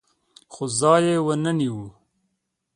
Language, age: Pashto, 19-29